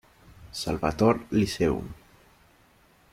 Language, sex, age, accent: Spanish, male, 30-39, España: Sur peninsular (Andalucia, Extremadura, Murcia)